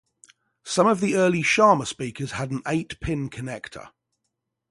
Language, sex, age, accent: English, male, 40-49, England English